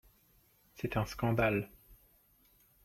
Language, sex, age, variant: French, male, 30-39, Français de métropole